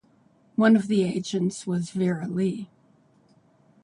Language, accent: English, United States English